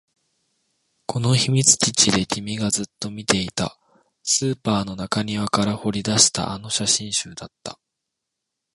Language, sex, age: Japanese, male, 19-29